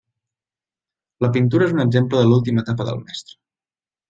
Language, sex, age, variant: Catalan, male, 19-29, Balear